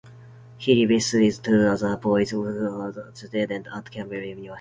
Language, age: English, 19-29